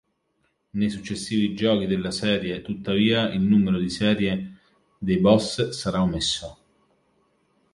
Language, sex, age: Italian, male, 30-39